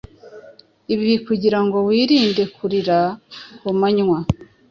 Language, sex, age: Kinyarwanda, female, 50-59